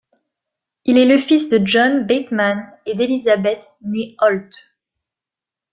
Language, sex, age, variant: French, female, 19-29, Français de métropole